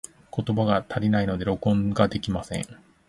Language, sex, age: Japanese, male, 40-49